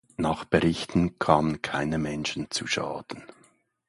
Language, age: German, 50-59